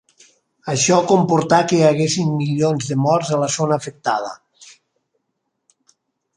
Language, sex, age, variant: Catalan, male, 50-59, Nord-Occidental